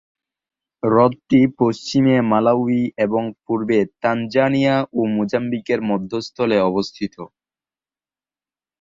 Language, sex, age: Bengali, male, under 19